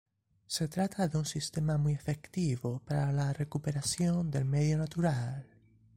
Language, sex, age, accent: Spanish, male, 19-29, España: Sur peninsular (Andalucia, Extremadura, Murcia)